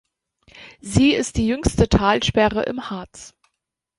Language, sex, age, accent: German, female, 30-39, Deutschland Deutsch